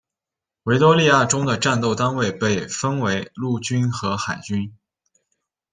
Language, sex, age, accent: Chinese, male, 19-29, 出生地：山西省